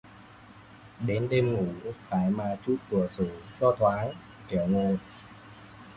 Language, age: Vietnamese, 19-29